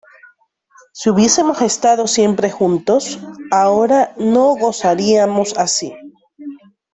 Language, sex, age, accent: Spanish, female, 30-39, Andino-Pacífico: Colombia, Perú, Ecuador, oeste de Bolivia y Venezuela andina